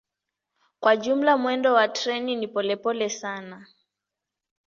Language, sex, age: Swahili, female, 19-29